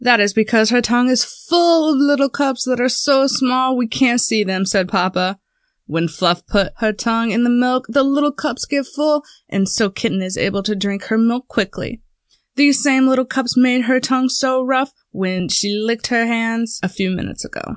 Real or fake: real